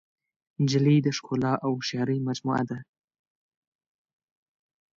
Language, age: Pashto, 19-29